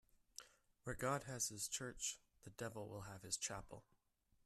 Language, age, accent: English, 30-39, United States English